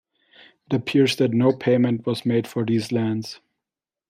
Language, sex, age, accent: English, male, 19-29, United States English